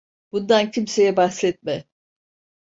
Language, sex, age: Turkish, female, 70-79